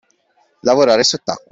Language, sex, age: Italian, male, 19-29